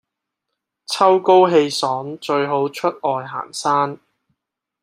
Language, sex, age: Cantonese, male, 19-29